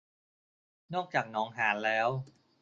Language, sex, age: Thai, male, 30-39